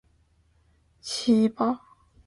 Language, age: Chinese, 19-29